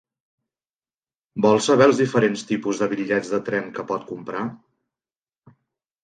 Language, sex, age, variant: Catalan, male, 40-49, Central